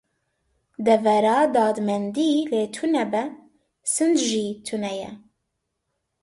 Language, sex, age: Kurdish, female, 19-29